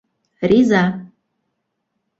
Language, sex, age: Bashkir, female, 30-39